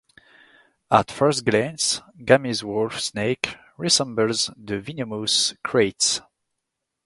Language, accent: English, french accent